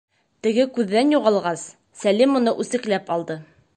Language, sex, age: Bashkir, female, 19-29